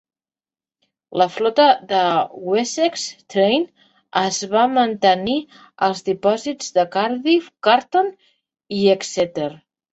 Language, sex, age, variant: Catalan, female, 40-49, Central